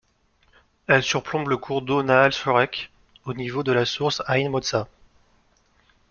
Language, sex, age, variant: French, male, 19-29, Français de métropole